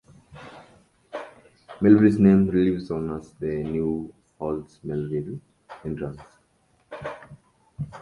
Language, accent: English, Kenyan English